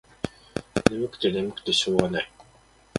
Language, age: Japanese, 19-29